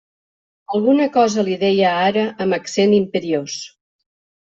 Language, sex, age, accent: Catalan, female, 50-59, valencià